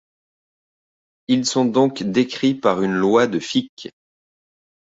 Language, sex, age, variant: French, male, 30-39, Français de métropole